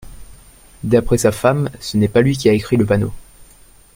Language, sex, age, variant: French, male, 19-29, Français de métropole